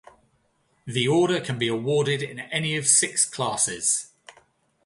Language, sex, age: English, male, 40-49